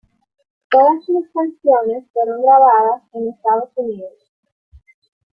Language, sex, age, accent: Spanish, female, 30-39, Andino-Pacífico: Colombia, Perú, Ecuador, oeste de Bolivia y Venezuela andina